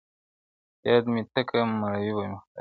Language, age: Pashto, 19-29